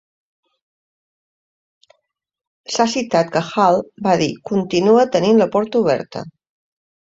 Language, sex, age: Catalan, female, 50-59